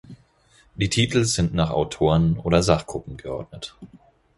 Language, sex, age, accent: German, male, 30-39, Deutschland Deutsch